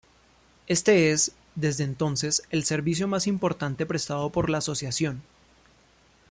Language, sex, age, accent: Spanish, male, 30-39, Andino-Pacífico: Colombia, Perú, Ecuador, oeste de Bolivia y Venezuela andina